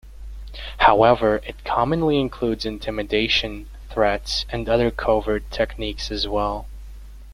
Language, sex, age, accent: English, male, under 19, Canadian English